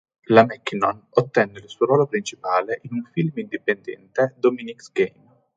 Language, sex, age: Italian, male, 19-29